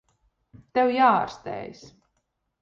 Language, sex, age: Latvian, female, 30-39